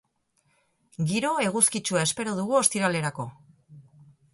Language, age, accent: Basque, 50-59, Erdialdekoa edo Nafarra (Gipuzkoa, Nafarroa)